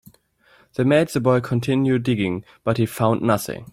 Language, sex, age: English, male, under 19